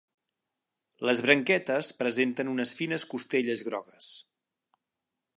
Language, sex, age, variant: Catalan, male, 40-49, Central